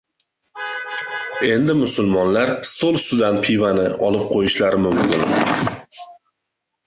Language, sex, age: Uzbek, male, 19-29